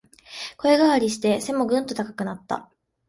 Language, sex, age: Japanese, female, 19-29